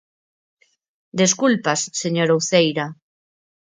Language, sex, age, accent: Galician, female, 40-49, Normativo (estándar)